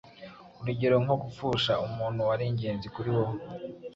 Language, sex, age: Kinyarwanda, male, 19-29